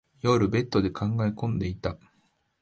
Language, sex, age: Japanese, male, 19-29